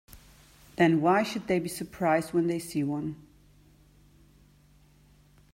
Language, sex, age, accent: English, male, 40-49, United States English